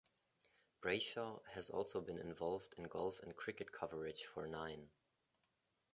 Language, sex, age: English, male, 30-39